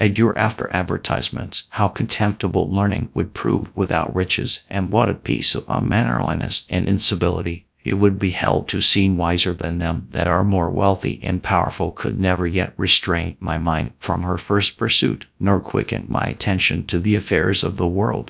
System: TTS, GradTTS